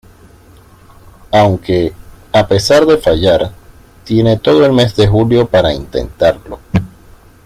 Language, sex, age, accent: Spanish, male, 19-29, Caribe: Cuba, Venezuela, Puerto Rico, República Dominicana, Panamá, Colombia caribeña, México caribeño, Costa del golfo de México